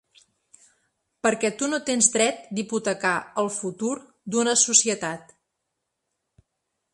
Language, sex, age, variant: Catalan, female, 40-49, Central